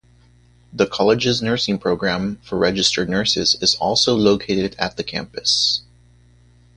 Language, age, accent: English, 30-39, United States English